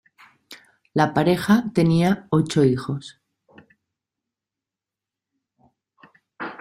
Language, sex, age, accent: Spanish, female, 60-69, España: Norte peninsular (Asturias, Castilla y León, Cantabria, País Vasco, Navarra, Aragón, La Rioja, Guadalajara, Cuenca)